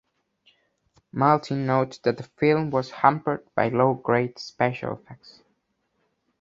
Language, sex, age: English, male, under 19